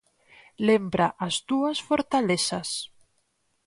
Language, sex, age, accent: Galician, female, 30-39, Atlántico (seseo e gheada)